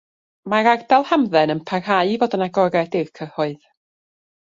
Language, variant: Welsh, North-Western Welsh